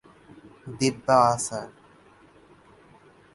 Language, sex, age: Bengali, male, 19-29